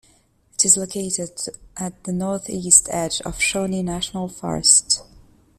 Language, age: English, 19-29